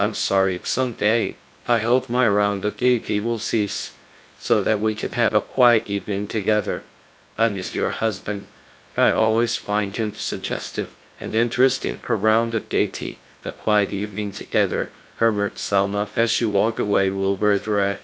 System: TTS, GlowTTS